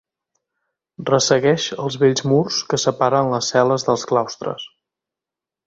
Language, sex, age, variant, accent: Catalan, male, 19-29, Central, central